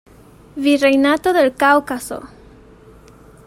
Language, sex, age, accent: Spanish, female, 19-29, México